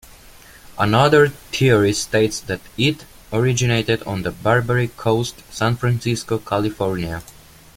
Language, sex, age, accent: English, male, 19-29, United States English